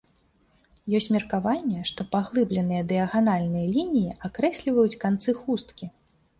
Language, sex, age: Belarusian, female, 30-39